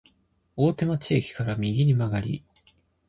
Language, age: Japanese, 19-29